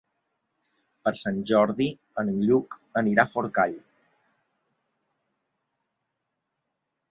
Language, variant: Catalan, Balear